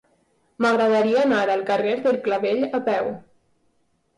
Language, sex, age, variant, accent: Catalan, female, 19-29, Valencià meridional, valencià